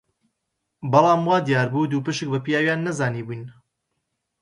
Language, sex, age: Central Kurdish, male, 19-29